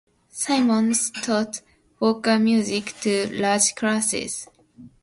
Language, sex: English, female